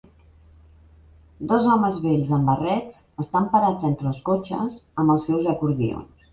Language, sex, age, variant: Catalan, female, 50-59, Central